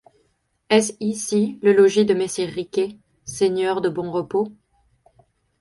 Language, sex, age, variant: French, female, 19-29, Français de métropole